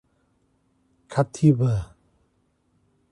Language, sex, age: Portuguese, male, 40-49